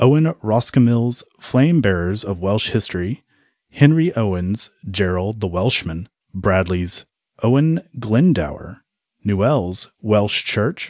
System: none